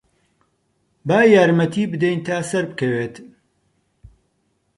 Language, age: Central Kurdish, 30-39